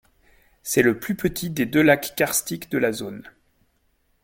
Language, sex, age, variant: French, male, 40-49, Français de métropole